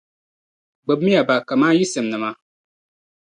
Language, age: Dagbani, 19-29